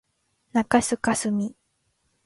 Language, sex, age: Japanese, female, 19-29